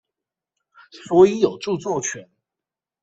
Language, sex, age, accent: Chinese, male, 30-39, 出生地：臺北市